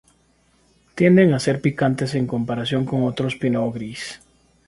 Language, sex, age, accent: Spanish, male, 30-39, América central